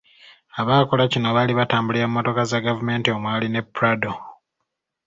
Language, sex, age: Ganda, male, 19-29